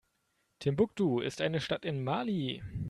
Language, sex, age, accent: German, male, 19-29, Deutschland Deutsch